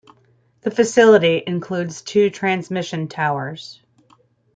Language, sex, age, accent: English, female, 40-49, United States English